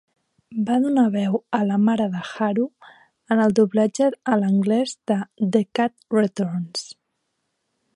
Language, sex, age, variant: Catalan, female, 19-29, Central